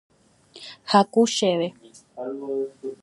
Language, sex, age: Guarani, female, 19-29